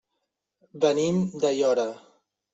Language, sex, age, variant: Catalan, male, 30-39, Central